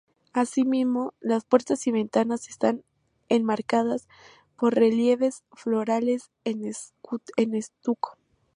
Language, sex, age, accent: Spanish, female, 19-29, México